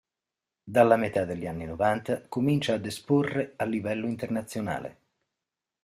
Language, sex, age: Italian, male, 40-49